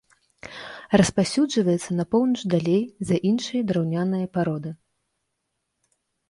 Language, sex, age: Belarusian, female, 30-39